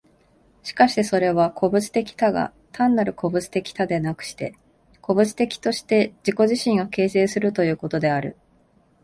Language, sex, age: Japanese, female, 19-29